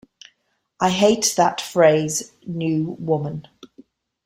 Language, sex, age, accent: English, female, 50-59, Irish English